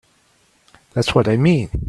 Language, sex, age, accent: English, male, 40-49, United States English